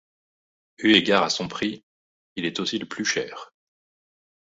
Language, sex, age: French, male, 30-39